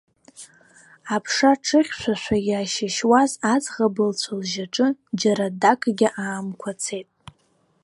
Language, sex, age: Abkhazian, female, 19-29